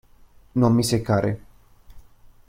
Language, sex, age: Italian, male, 19-29